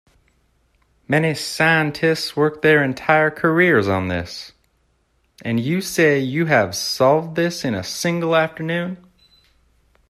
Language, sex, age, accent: English, male, 19-29, United States English